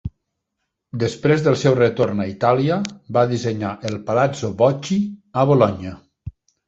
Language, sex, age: Catalan, male, 60-69